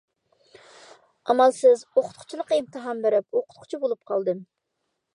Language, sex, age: Uyghur, female, 40-49